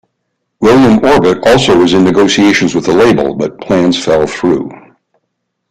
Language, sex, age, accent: English, male, 60-69, United States English